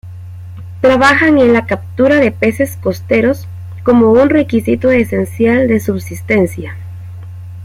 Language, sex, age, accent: Spanish, female, 30-39, América central